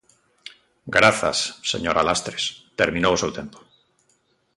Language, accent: Galician, Atlántico (seseo e gheada)